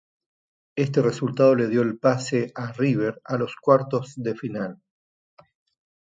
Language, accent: Spanish, Rioplatense: Argentina, Uruguay, este de Bolivia, Paraguay